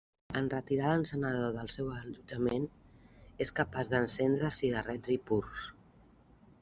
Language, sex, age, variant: Catalan, female, 50-59, Central